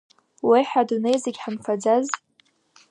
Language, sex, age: Abkhazian, female, under 19